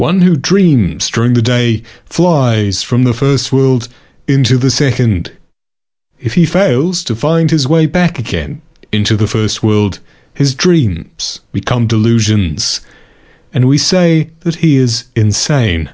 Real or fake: real